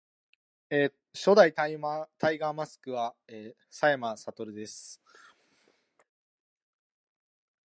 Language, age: English, 19-29